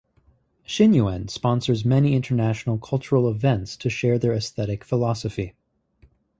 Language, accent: English, United States English